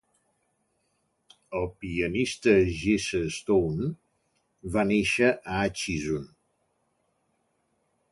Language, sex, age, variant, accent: Catalan, male, 60-69, Central, central